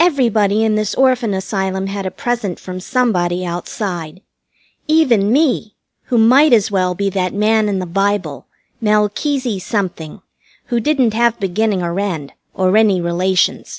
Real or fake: real